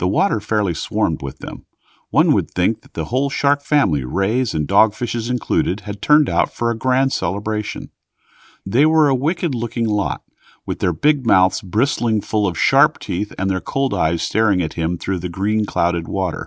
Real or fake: real